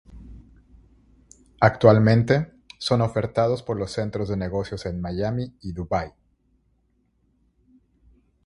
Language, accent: Spanish, México